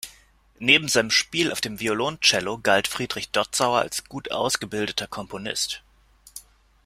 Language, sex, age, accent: German, male, 30-39, Deutschland Deutsch